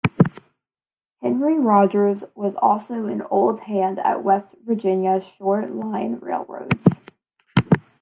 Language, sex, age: English, female, under 19